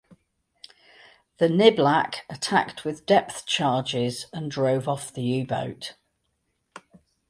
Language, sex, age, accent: English, female, 50-59, England English